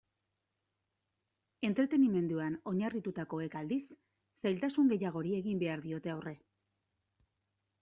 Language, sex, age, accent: Basque, female, 40-49, Mendebalekoa (Araba, Bizkaia, Gipuzkoako mendebaleko herri batzuk)